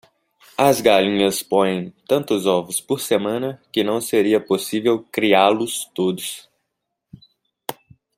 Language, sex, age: Portuguese, male, 19-29